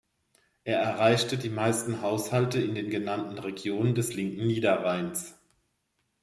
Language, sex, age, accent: German, female, 50-59, Deutschland Deutsch